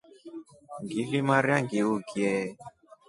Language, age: Rombo, 19-29